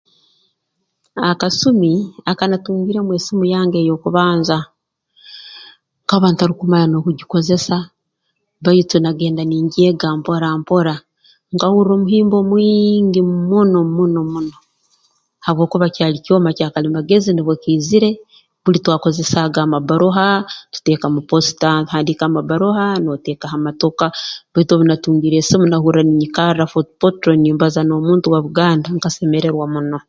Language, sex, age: Tooro, female, 50-59